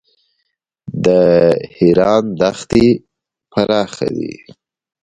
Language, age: Pashto, 19-29